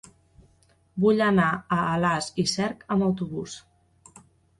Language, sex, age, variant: Catalan, female, 30-39, Central